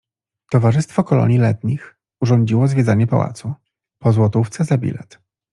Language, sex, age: Polish, male, 40-49